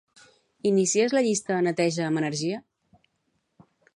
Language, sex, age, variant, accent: Catalan, female, 40-49, Central, central